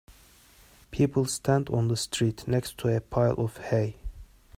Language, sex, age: English, male, 19-29